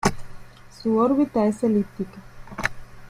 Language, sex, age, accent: Spanish, female, 19-29, México